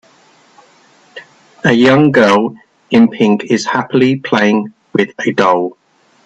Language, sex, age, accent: English, male, 30-39, England English